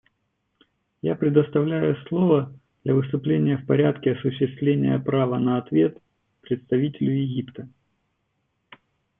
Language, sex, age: Russian, male, 40-49